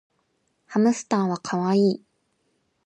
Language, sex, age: Japanese, female, 19-29